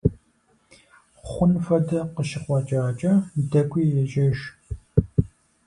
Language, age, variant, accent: Kabardian, 19-29, Адыгэбзэ (Къэбэрдей, Кирил, псоми зэдай), Джылэхъстэней (Gilahsteney)